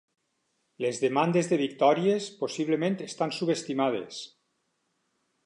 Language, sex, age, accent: Catalan, male, 50-59, valencià